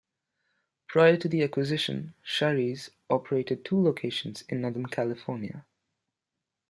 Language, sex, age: English, male, under 19